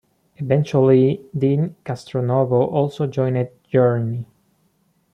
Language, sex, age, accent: English, male, 19-29, United States English